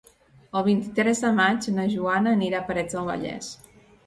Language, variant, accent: Catalan, Central, central